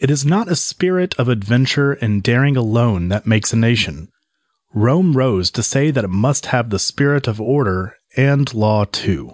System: none